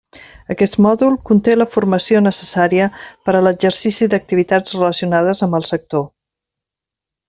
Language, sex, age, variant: Catalan, female, 50-59, Central